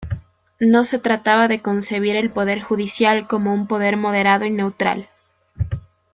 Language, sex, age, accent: Spanish, female, 19-29, Andino-Pacífico: Colombia, Perú, Ecuador, oeste de Bolivia y Venezuela andina